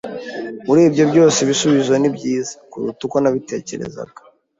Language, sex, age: Kinyarwanda, male, 19-29